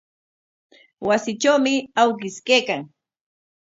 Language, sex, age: Corongo Ancash Quechua, female, 50-59